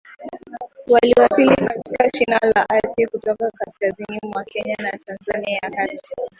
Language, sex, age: Swahili, female, under 19